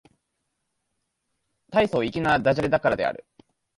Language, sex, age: Japanese, male, 19-29